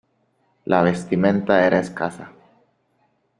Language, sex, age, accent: Spanish, male, 19-29, América central